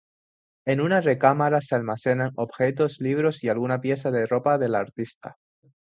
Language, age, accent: Spanish, 19-29, España: Islas Canarias